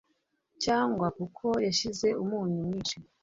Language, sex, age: Kinyarwanda, female, 30-39